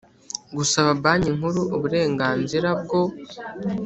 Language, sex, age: Kinyarwanda, male, under 19